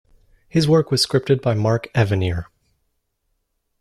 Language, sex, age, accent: English, male, 19-29, United States English